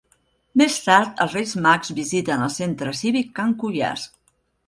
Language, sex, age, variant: Catalan, female, 50-59, Central